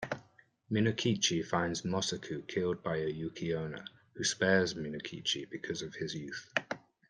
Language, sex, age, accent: English, male, 30-39, England English